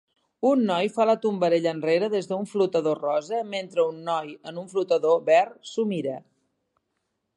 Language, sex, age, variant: Catalan, female, 50-59, Central